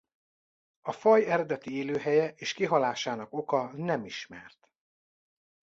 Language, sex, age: Hungarian, male, 40-49